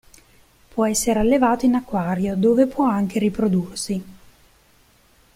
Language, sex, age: Italian, female, 40-49